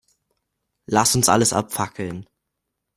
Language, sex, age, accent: German, male, under 19, Deutschland Deutsch